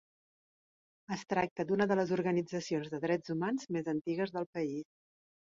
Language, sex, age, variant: Catalan, female, 40-49, Central